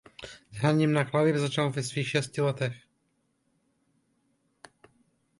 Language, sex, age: Czech, male, 30-39